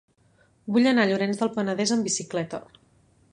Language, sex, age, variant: Catalan, female, 19-29, Central